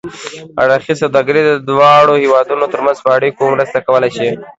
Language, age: Pashto, 19-29